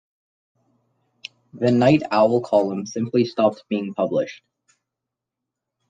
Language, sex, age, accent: English, male, under 19, Canadian English